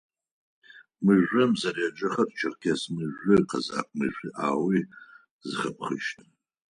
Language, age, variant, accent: Adyghe, 40-49, Адыгабзэ (Кирил, пстэумэ зэдыряе), Кıэмгуй (Çemguy)